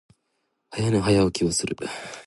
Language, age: Japanese, 19-29